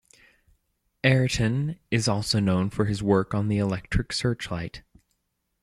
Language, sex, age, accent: English, male, 19-29, United States English